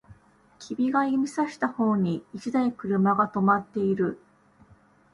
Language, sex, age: Japanese, female, 40-49